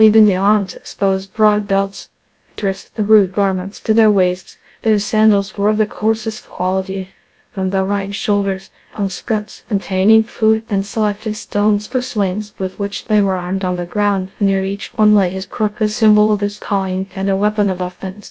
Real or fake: fake